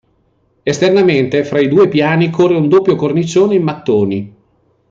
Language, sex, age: Italian, male, 60-69